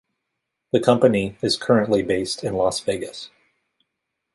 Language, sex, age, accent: English, male, 30-39, United States English